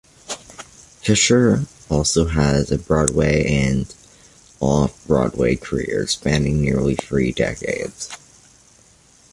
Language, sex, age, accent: English, male, under 19, United States English